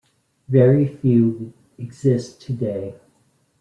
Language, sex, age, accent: English, male, 50-59, United States English